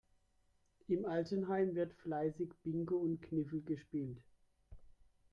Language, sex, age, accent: German, male, 30-39, Deutschland Deutsch